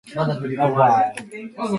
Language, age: Japanese, 19-29